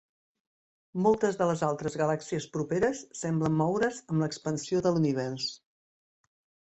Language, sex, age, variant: Catalan, female, 50-59, Central